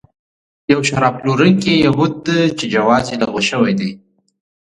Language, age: Pashto, 19-29